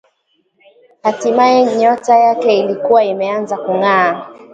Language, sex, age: Swahili, female, 19-29